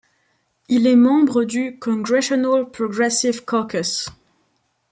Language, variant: French, Français de métropole